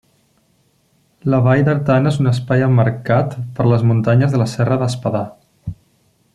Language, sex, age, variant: Catalan, male, 30-39, Central